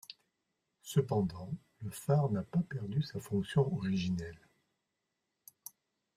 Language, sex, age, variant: French, male, 60-69, Français de métropole